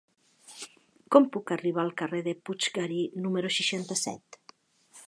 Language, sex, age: Catalan, female, 50-59